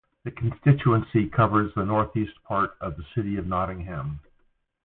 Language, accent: English, Canadian English